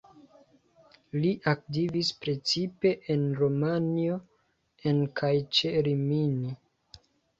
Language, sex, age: Esperanto, male, 19-29